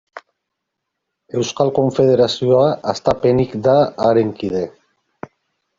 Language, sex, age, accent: Basque, male, 40-49, Mendebalekoa (Araba, Bizkaia, Gipuzkoako mendebaleko herri batzuk)